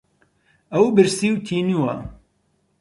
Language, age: Central Kurdish, 30-39